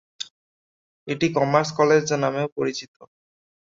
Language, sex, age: Bengali, male, 19-29